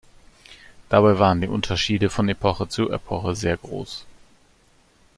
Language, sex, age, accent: German, male, 30-39, Deutschland Deutsch